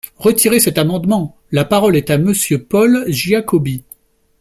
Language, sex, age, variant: French, male, 40-49, Français de métropole